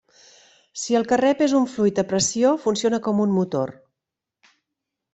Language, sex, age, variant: Catalan, female, 50-59, Central